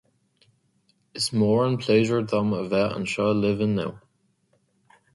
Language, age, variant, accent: Irish, 19-29, Gaeilge na Mumhan, Cainteoir líofa, ní ó dhúchas